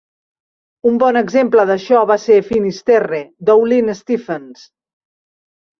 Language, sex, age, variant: Catalan, female, 50-59, Central